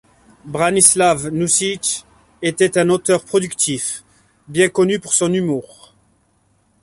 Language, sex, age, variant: French, male, 40-49, Français de métropole